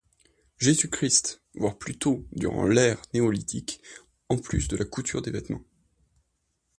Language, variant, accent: French, Français d'Europe, Français de l'est de la France